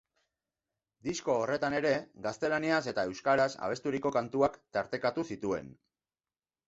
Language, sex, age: Basque, male, 40-49